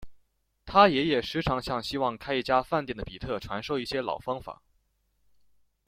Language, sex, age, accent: Chinese, male, under 19, 出生地：湖北省